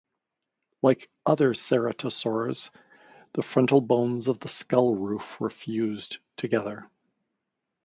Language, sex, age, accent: English, male, 50-59, Canadian English